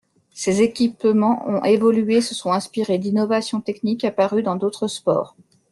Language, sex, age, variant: French, female, 30-39, Français de métropole